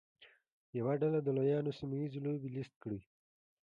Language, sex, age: Pashto, male, 30-39